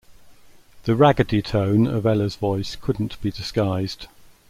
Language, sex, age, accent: English, male, 60-69, England English